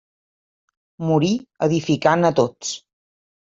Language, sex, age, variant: Catalan, female, 50-59, Central